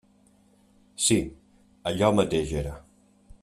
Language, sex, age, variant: Catalan, male, 50-59, Central